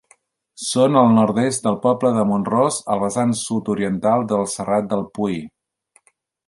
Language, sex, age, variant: Catalan, male, 40-49, Central